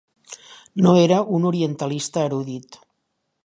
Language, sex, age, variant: Catalan, female, 50-59, Central